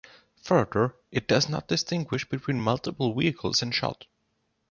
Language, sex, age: English, male, 19-29